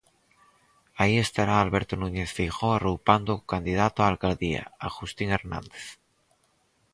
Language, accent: Galician, Normativo (estándar)